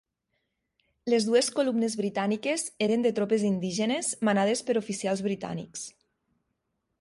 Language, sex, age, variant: Catalan, female, 30-39, Nord-Occidental